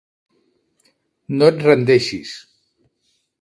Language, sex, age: Catalan, male, 50-59